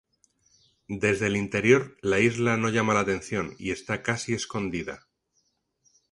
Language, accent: Spanish, España: Centro-Sur peninsular (Madrid, Toledo, Castilla-La Mancha)